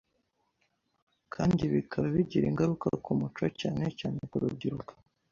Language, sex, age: Kinyarwanda, male, under 19